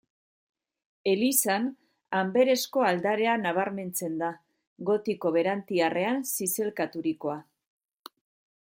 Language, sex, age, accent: Basque, female, 40-49, Mendebalekoa (Araba, Bizkaia, Gipuzkoako mendebaleko herri batzuk)